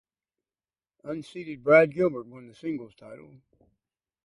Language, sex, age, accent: English, male, 60-69, United States English